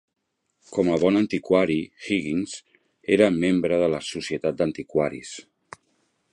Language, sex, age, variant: Catalan, male, 40-49, Central